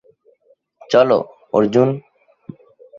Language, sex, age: Bengali, male, 19-29